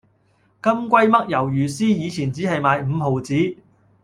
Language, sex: Cantonese, male